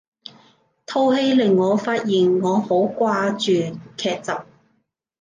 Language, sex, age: Cantonese, female, 30-39